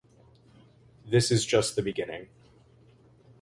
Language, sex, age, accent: English, male, 19-29, United States English